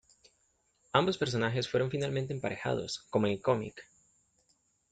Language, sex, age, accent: Spanish, male, 19-29, América central